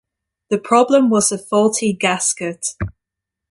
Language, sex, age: English, female, 19-29